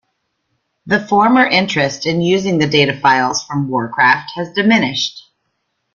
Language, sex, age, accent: English, female, 40-49, United States English